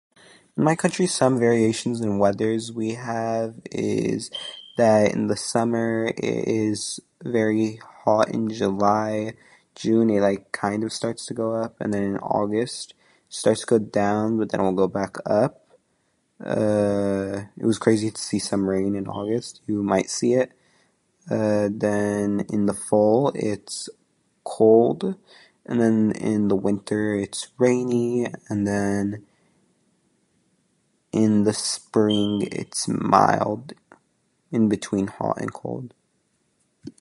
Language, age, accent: English, under 19, United States English